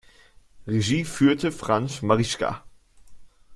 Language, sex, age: German, male, under 19